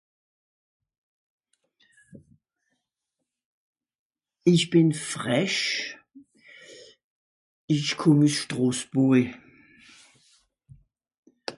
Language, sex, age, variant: Swiss German, female, 60-69, Nordniederàlemmànisch (Rishoffe, Zàwere, Bùsswìller, Hawenau, Brüemt, Stroossbùri, Molse, Dàmbàch, Schlettstàtt, Pfàlzbùri usw.)